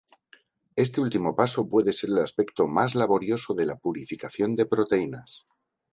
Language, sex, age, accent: Spanish, male, 50-59, España: Centro-Sur peninsular (Madrid, Toledo, Castilla-La Mancha)